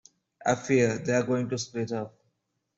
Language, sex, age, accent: English, male, 19-29, India and South Asia (India, Pakistan, Sri Lanka)